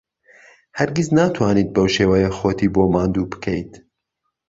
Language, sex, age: Central Kurdish, male, 40-49